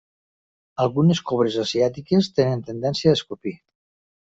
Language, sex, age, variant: Catalan, male, 50-59, Nord-Occidental